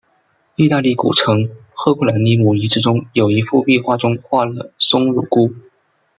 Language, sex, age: Chinese, male, 19-29